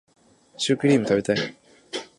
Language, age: Japanese, 19-29